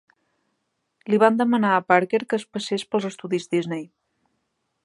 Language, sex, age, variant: Catalan, female, 30-39, Central